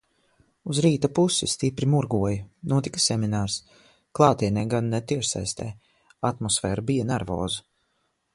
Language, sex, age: Latvian, female, 40-49